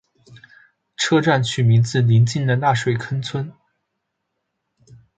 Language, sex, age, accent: Chinese, male, under 19, 出生地：湖北省